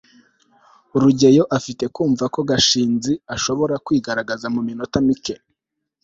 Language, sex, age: Kinyarwanda, male, 19-29